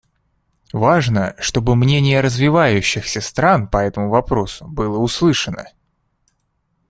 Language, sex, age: Russian, male, 19-29